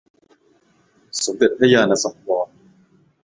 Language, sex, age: Thai, male, 30-39